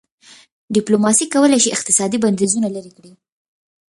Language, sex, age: Pashto, female, 19-29